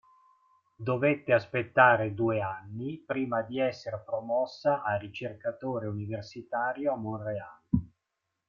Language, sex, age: Italian, male, 50-59